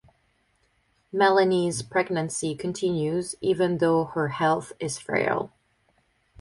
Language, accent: English, United States English